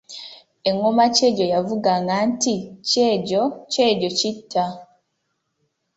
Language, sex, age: Ganda, female, 19-29